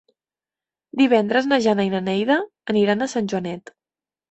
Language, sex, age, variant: Catalan, female, 19-29, Central